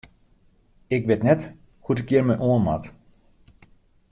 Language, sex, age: Western Frisian, male, 50-59